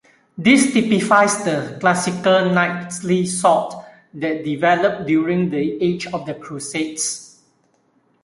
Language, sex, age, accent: English, male, 40-49, Singaporean English